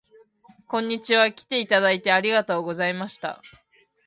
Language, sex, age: Japanese, female, 19-29